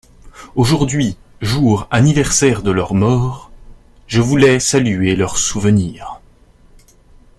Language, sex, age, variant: French, male, 19-29, Français de métropole